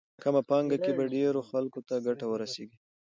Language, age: Pashto, 19-29